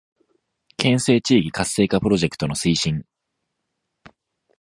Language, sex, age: Japanese, male, 19-29